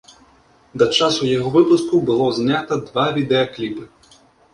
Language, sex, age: Belarusian, male, 19-29